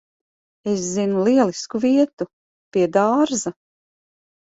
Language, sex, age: Latvian, female, 40-49